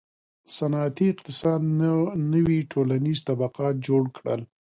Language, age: Pashto, 40-49